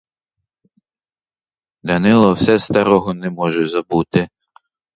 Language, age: Ukrainian, under 19